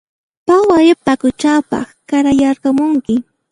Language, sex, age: Puno Quechua, female, 19-29